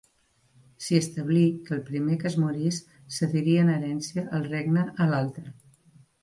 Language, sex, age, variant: Catalan, female, 60-69, Central